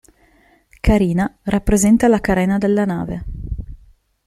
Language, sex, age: Italian, female, 30-39